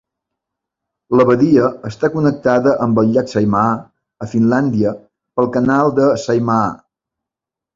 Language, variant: Catalan, Balear